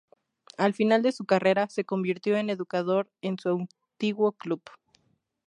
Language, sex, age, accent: Spanish, female, 19-29, México